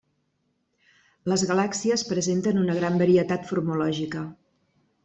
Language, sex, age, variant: Catalan, female, 50-59, Central